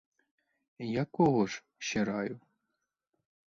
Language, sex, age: Ukrainian, male, 19-29